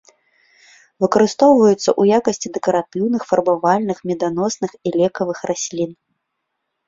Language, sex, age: Belarusian, female, 30-39